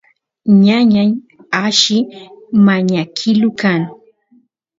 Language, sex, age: Santiago del Estero Quichua, female, 30-39